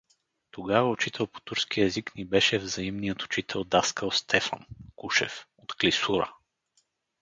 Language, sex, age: Bulgarian, male, 30-39